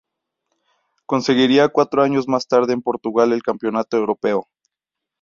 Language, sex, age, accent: Spanish, male, 19-29, México